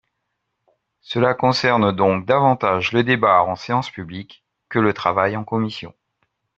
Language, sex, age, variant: French, male, 50-59, Français de métropole